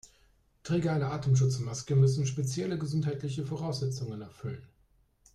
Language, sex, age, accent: German, male, 30-39, Deutschland Deutsch